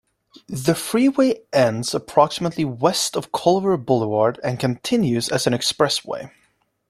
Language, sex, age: English, male, 19-29